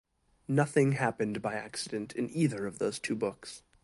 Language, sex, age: English, male, 19-29